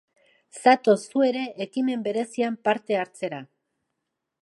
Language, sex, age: Basque, female, 40-49